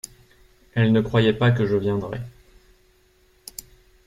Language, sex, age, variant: French, male, 30-39, Français de métropole